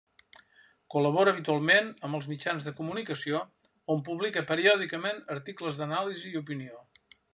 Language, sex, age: Catalan, male, 70-79